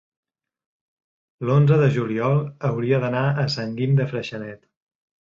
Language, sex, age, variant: Catalan, male, 50-59, Central